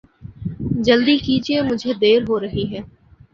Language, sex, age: Urdu, female, 19-29